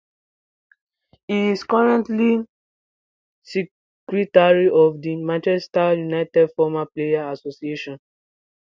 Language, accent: English, United States English